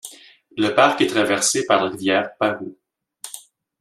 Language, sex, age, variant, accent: French, male, 40-49, Français d'Amérique du Nord, Français du Canada